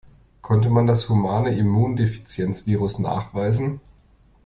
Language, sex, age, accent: German, male, 30-39, Deutschland Deutsch